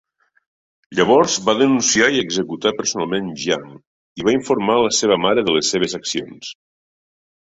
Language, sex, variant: Catalan, male, Nord-Occidental